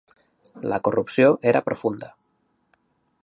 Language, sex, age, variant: Catalan, male, 40-49, Nord-Occidental